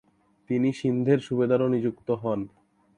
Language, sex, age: Bengali, male, 19-29